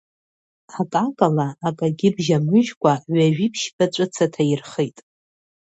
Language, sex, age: Abkhazian, female, 30-39